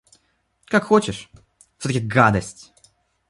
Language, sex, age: Russian, male, under 19